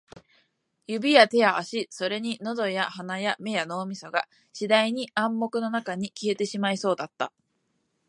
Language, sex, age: Japanese, female, 19-29